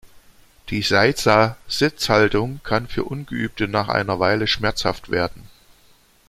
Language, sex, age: German, male, 50-59